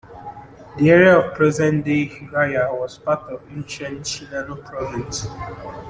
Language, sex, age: English, male, 19-29